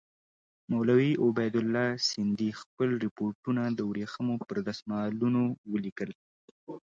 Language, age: Pashto, 19-29